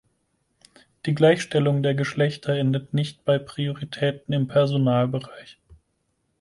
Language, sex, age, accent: German, male, 30-39, Deutschland Deutsch